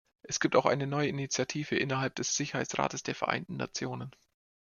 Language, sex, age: German, male, 19-29